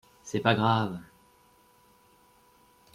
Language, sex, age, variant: French, male, 40-49, Français de métropole